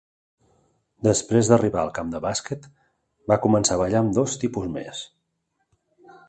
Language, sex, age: Catalan, male, 40-49